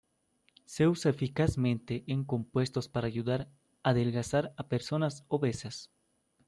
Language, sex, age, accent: Spanish, male, 19-29, Andino-Pacífico: Colombia, Perú, Ecuador, oeste de Bolivia y Venezuela andina